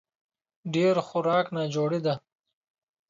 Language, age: Pashto, 19-29